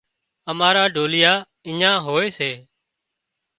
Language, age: Wadiyara Koli, 40-49